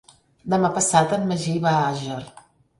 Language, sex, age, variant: Catalan, female, 50-59, Central